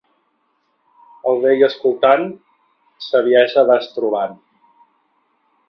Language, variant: Catalan, Central